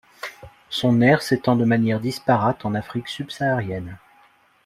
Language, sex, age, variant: French, male, 30-39, Français de métropole